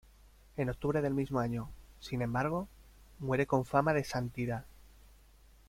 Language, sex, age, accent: Spanish, male, 30-39, España: Norte peninsular (Asturias, Castilla y León, Cantabria, País Vasco, Navarra, Aragón, La Rioja, Guadalajara, Cuenca)